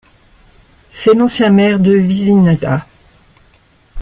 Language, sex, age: French, male, 60-69